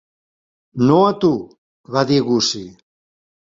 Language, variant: Catalan, Central